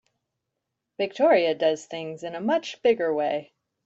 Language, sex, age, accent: English, female, 30-39, United States English